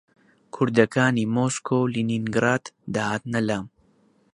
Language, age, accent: Central Kurdish, under 19, سۆرانی